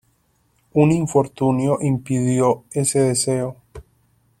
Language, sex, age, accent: Spanish, male, 19-29, Caribe: Cuba, Venezuela, Puerto Rico, República Dominicana, Panamá, Colombia caribeña, México caribeño, Costa del golfo de México